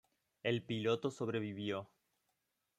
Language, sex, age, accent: Spanish, male, 30-39, Rioplatense: Argentina, Uruguay, este de Bolivia, Paraguay